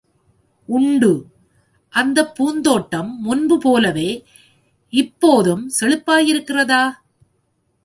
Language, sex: Tamil, female